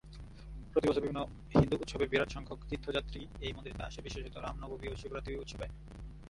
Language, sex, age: Bengali, female, 19-29